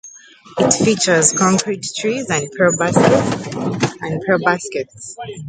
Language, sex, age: English, female, 19-29